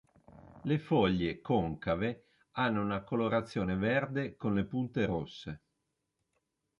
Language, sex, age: Italian, female, 60-69